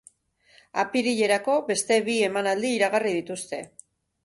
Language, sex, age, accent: Basque, female, 40-49, Mendebalekoa (Araba, Bizkaia, Gipuzkoako mendebaleko herri batzuk)